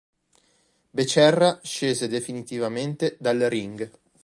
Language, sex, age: Italian, male, 19-29